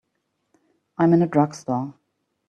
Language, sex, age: English, female, 50-59